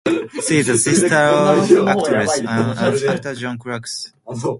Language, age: English, 19-29